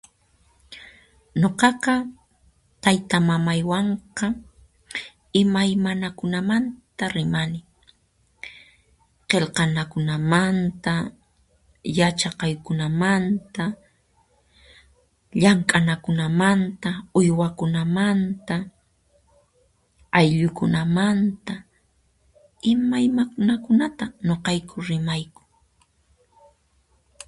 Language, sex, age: Puno Quechua, female, 30-39